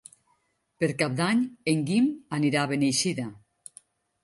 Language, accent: Catalan, valencià